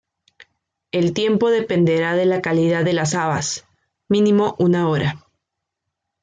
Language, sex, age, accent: Spanish, female, 19-29, Andino-Pacífico: Colombia, Perú, Ecuador, oeste de Bolivia y Venezuela andina